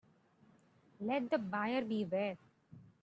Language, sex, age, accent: English, female, 19-29, India and South Asia (India, Pakistan, Sri Lanka)